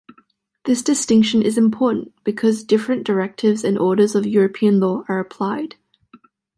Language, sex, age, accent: English, female, under 19, Australian English